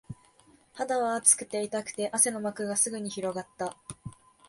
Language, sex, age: Japanese, male, 19-29